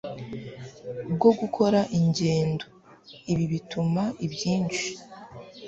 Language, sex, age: Kinyarwanda, female, under 19